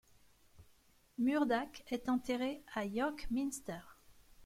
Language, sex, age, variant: French, female, 40-49, Français de métropole